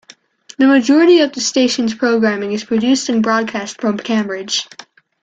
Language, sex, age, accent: English, female, under 19, United States English